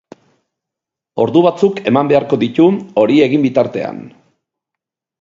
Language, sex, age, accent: Basque, male, 40-49, Erdialdekoa edo Nafarra (Gipuzkoa, Nafarroa)